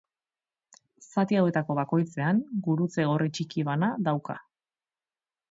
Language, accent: Basque, Erdialdekoa edo Nafarra (Gipuzkoa, Nafarroa)